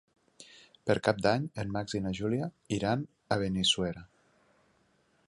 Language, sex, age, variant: Catalan, male, 30-39, Nord-Occidental